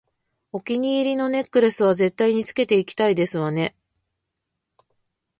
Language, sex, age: Japanese, female, 40-49